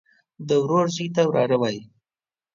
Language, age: Pashto, 30-39